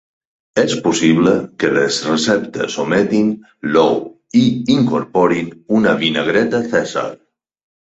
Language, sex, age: Catalan, male, 50-59